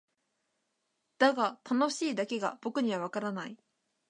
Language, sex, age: Japanese, female, 19-29